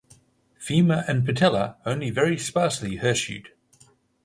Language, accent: English, Australian English